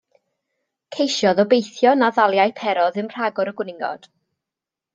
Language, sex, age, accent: Welsh, female, 19-29, Y Deyrnas Unedig Cymraeg